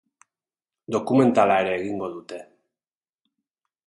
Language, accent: Basque, Mendebalekoa (Araba, Bizkaia, Gipuzkoako mendebaleko herri batzuk)